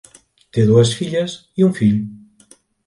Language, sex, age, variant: Catalan, male, 60-69, Central